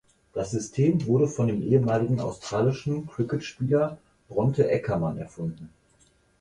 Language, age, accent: German, 30-39, Deutschland Deutsch